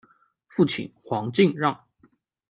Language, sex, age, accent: Chinese, male, 19-29, 出生地：江苏省